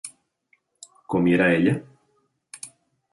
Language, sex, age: Spanish, male, 30-39